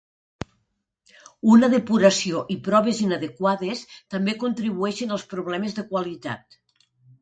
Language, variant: Catalan, Nord-Occidental